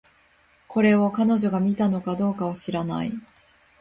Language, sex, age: Japanese, female, 19-29